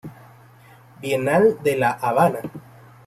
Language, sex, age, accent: Spanish, male, 30-39, América central